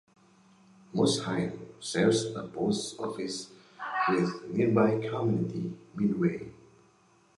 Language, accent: English, United States English